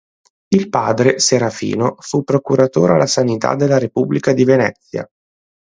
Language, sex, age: Italian, male, 19-29